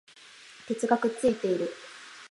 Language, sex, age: Japanese, female, 19-29